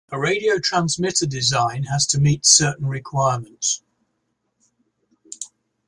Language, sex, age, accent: English, male, 60-69, England English